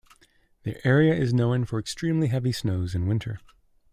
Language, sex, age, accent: English, male, 30-39, Canadian English